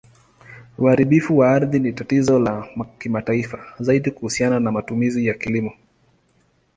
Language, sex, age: Swahili, male, 30-39